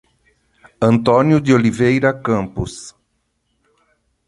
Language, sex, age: Portuguese, male, 60-69